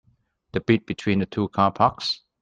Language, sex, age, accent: English, male, 40-49, Hong Kong English